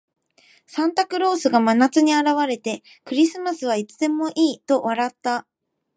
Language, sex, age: Japanese, female, 19-29